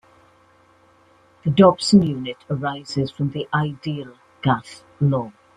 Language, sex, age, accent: English, female, 60-69, Welsh English